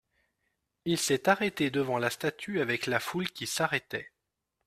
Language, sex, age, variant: French, male, 40-49, Français de métropole